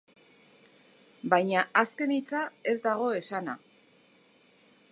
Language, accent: Basque, Erdialdekoa edo Nafarra (Gipuzkoa, Nafarroa)